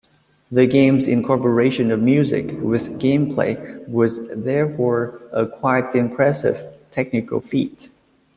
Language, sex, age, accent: English, male, 19-29, United States English